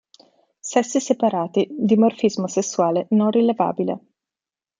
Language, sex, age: Italian, female, 30-39